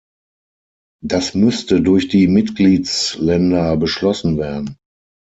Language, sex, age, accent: German, male, 40-49, Deutschland Deutsch